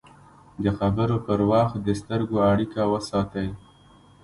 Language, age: Pashto, 19-29